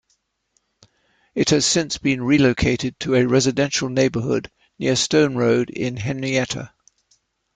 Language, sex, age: English, male, 70-79